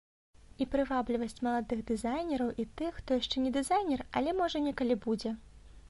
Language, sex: Belarusian, female